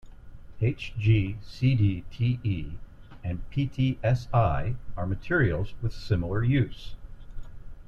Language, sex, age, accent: English, male, 50-59, United States English